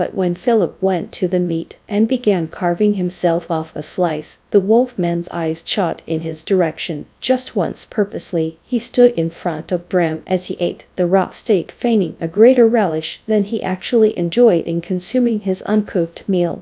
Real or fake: fake